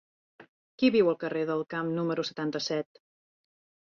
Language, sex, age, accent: Catalan, female, 40-49, gironí